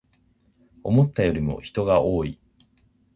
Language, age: Japanese, 40-49